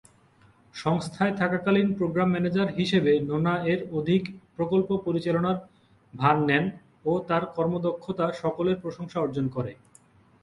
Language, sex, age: Bengali, male, 19-29